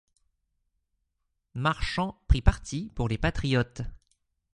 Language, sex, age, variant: French, male, 30-39, Français de métropole